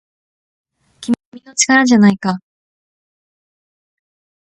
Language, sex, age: Japanese, female, 19-29